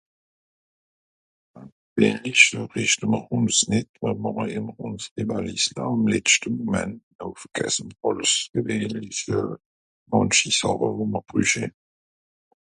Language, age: Swiss German, 70-79